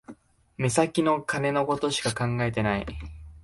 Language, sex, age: Japanese, male, 19-29